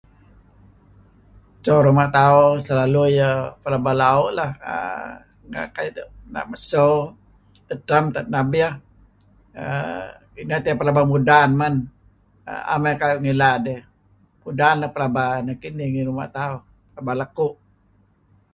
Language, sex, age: Kelabit, male, 70-79